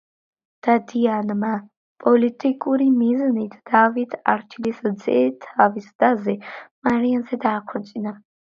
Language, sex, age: Georgian, female, under 19